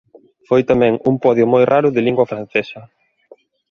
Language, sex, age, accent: Galician, male, 30-39, Normativo (estándar)